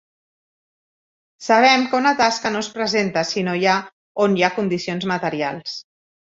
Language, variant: Catalan, Central